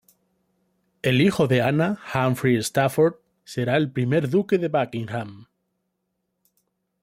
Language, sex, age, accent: Spanish, male, 40-49, España: Norte peninsular (Asturias, Castilla y León, Cantabria, País Vasco, Navarra, Aragón, La Rioja, Guadalajara, Cuenca)